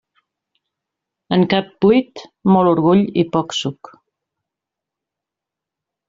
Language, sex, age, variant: Catalan, female, 30-39, Central